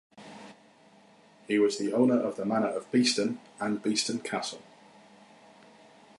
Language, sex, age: English, male, 40-49